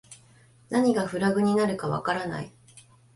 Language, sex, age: Japanese, female, 50-59